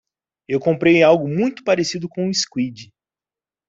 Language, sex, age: Portuguese, male, 30-39